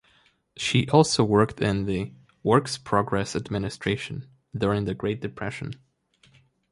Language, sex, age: English, male, 19-29